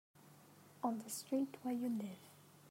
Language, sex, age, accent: English, female, under 19, India and South Asia (India, Pakistan, Sri Lanka)